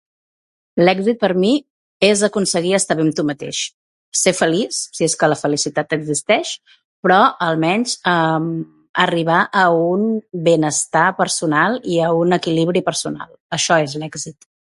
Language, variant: Catalan, Central